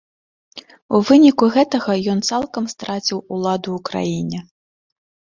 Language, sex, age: Belarusian, female, 30-39